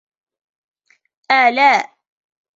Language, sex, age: Arabic, female, 19-29